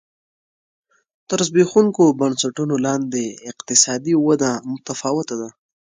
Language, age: Pashto, under 19